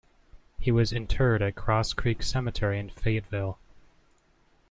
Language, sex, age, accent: English, male, under 19, United States English